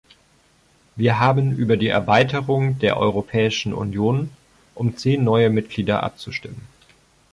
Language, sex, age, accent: German, male, 19-29, Deutschland Deutsch